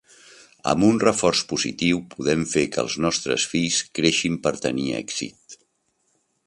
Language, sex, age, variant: Catalan, male, 60-69, Central